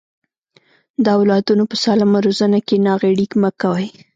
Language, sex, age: Pashto, female, 19-29